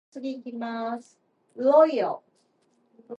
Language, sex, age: English, female, under 19